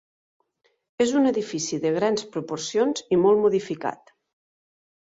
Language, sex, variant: Catalan, female, Nord-Occidental